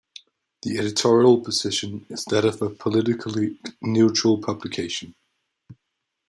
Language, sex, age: English, male, 19-29